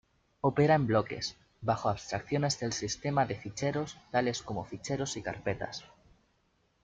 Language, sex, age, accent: Spanish, male, 19-29, España: Sur peninsular (Andalucia, Extremadura, Murcia)